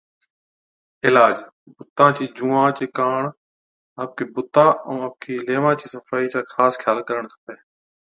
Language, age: Od, 50-59